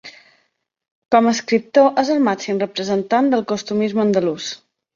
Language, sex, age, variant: Catalan, female, 30-39, Balear